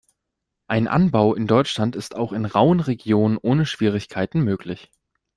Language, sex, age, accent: German, male, 19-29, Deutschland Deutsch